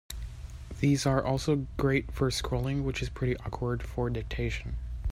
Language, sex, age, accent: English, male, 19-29, United States English